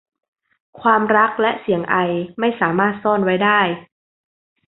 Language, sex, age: Thai, female, 19-29